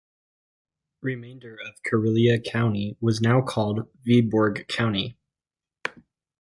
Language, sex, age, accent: English, male, 19-29, United States English